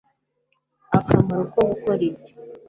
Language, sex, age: Kinyarwanda, female, 19-29